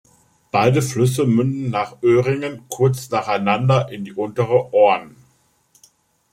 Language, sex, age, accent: German, male, 50-59, Deutschland Deutsch